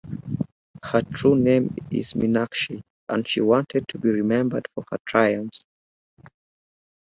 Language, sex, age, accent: English, male, 19-29, United States English